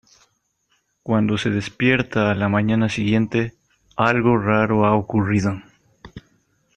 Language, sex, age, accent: Spanish, male, 19-29, México